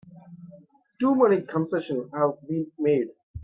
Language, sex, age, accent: English, male, 30-39, India and South Asia (India, Pakistan, Sri Lanka)